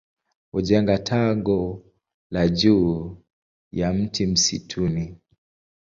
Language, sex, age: Swahili, male, 19-29